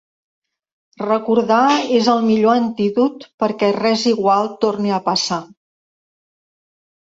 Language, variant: Catalan, Central